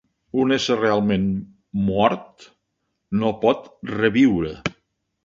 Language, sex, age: Catalan, male, 70-79